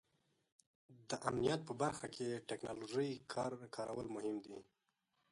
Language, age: Pashto, 19-29